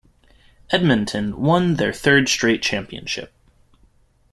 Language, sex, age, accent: English, male, 19-29, United States English